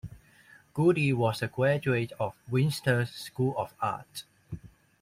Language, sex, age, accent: English, male, 19-29, Hong Kong English